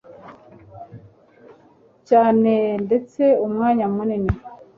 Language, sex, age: Kinyarwanda, female, 30-39